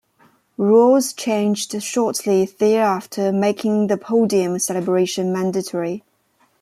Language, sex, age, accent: English, female, 30-39, England English